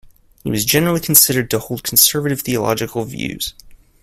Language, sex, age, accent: English, male, 19-29, United States English